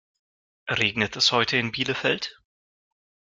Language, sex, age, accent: German, male, 19-29, Russisch Deutsch